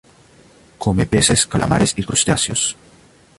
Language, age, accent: Spanish, 19-29, Andino-Pacífico: Colombia, Perú, Ecuador, oeste de Bolivia y Venezuela andina